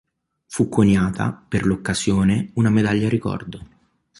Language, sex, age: Italian, male, 19-29